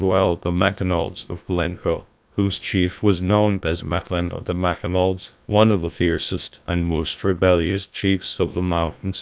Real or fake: fake